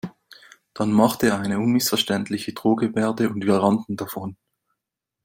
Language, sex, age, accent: German, male, 19-29, Schweizerdeutsch